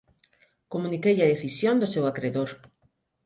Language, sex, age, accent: Galician, female, 50-59, Neofalante